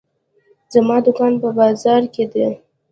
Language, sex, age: Pashto, female, under 19